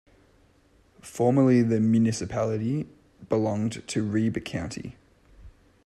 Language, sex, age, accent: English, male, 19-29, Australian English